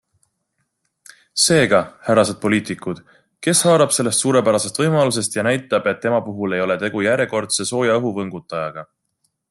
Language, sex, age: Estonian, male, 30-39